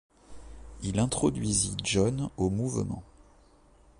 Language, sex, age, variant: French, male, 40-49, Français de métropole